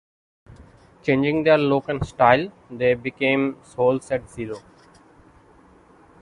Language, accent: English, India and South Asia (India, Pakistan, Sri Lanka)